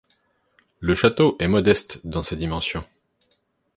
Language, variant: French, Français de métropole